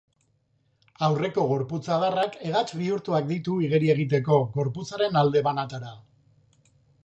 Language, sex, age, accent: Basque, male, 50-59, Mendebalekoa (Araba, Bizkaia, Gipuzkoako mendebaleko herri batzuk)